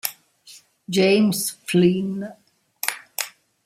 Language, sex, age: Italian, female, 60-69